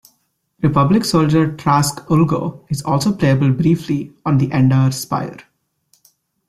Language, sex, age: English, male, 19-29